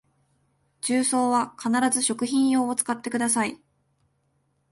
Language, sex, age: Japanese, female, 19-29